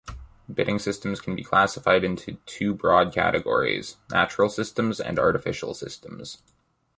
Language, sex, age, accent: English, male, 19-29, United States English